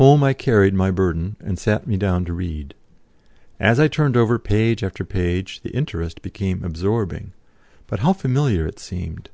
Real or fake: real